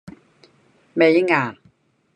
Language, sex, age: Cantonese, female, 60-69